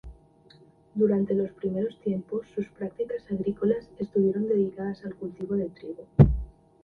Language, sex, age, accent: Spanish, female, under 19, España: Norte peninsular (Asturias, Castilla y León, Cantabria, País Vasco, Navarra, Aragón, La Rioja, Guadalajara, Cuenca)